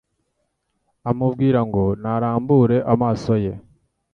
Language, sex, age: Kinyarwanda, male, 19-29